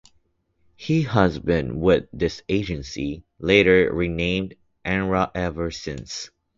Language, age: English, 19-29